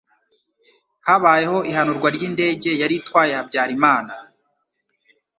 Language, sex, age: Kinyarwanda, male, 19-29